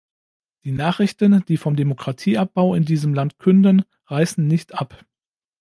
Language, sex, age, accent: German, male, 40-49, Deutschland Deutsch